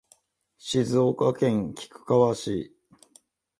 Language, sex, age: Japanese, male, 40-49